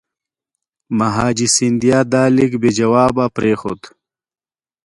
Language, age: Pashto, 30-39